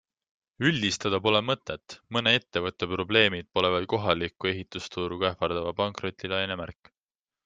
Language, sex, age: Estonian, male, 19-29